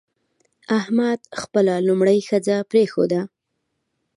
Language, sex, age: Pashto, female, 19-29